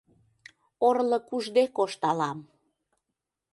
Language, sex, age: Mari, female, 30-39